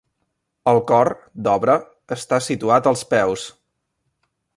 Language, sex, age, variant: Catalan, male, 19-29, Central